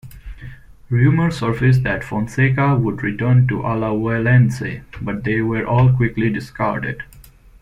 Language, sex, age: English, male, 19-29